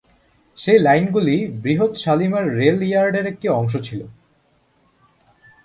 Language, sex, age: Bengali, male, 19-29